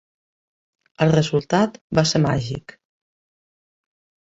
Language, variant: Catalan, Central